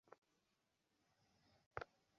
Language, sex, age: Bengali, male, 19-29